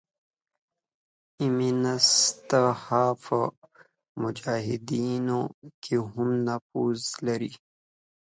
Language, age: Pashto, 19-29